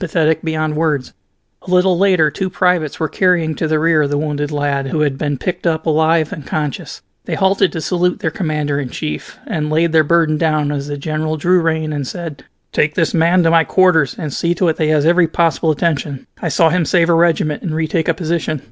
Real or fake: real